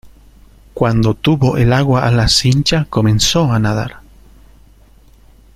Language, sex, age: Spanish, male, 30-39